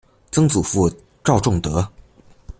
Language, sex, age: Chinese, male, under 19